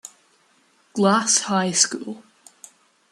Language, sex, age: English, male, under 19